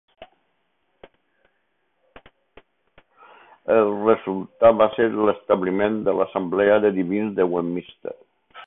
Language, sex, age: Catalan, male, 60-69